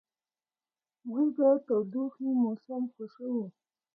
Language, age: Pashto, 19-29